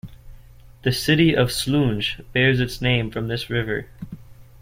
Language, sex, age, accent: English, male, 19-29, United States English